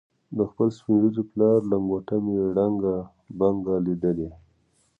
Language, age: Pashto, 19-29